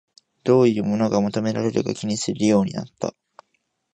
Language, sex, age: Japanese, male, 19-29